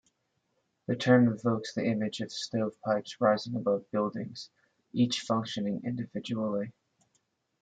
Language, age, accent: English, 30-39, United States English